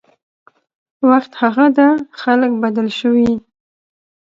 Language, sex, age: Pashto, female, 19-29